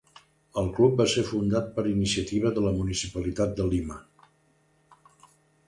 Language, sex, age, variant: Catalan, male, 70-79, Central